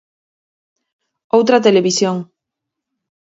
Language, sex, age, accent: Galician, female, 30-39, Normativo (estándar)